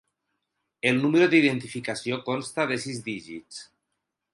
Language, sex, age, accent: Catalan, male, 40-49, valencià